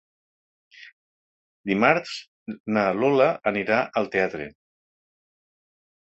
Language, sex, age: Catalan, male, 60-69